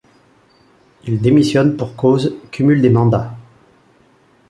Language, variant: French, Français de métropole